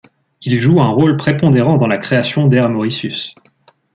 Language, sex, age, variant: French, male, 19-29, Français de métropole